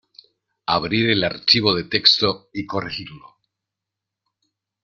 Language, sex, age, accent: Spanish, male, 50-59, Rioplatense: Argentina, Uruguay, este de Bolivia, Paraguay